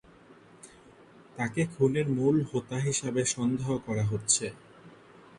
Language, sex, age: Bengali, male, 19-29